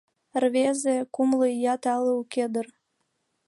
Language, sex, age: Mari, female, 19-29